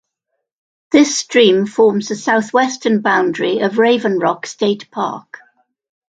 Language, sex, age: English, female, 70-79